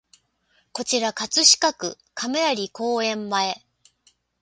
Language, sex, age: Japanese, female, 60-69